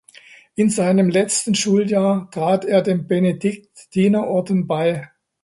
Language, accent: German, Deutschland Deutsch